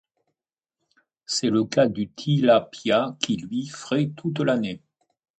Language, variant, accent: French, Français de métropole, Français du sud de la France